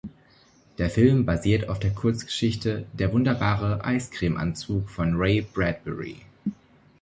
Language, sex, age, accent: German, male, 19-29, Deutschland Deutsch